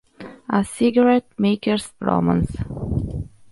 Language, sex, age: Italian, female, 30-39